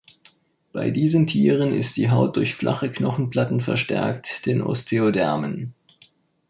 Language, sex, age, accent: German, male, 19-29, Deutschland Deutsch